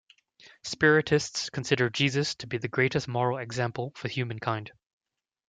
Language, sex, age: English, male, 19-29